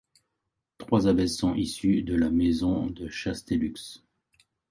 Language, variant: French, Français de métropole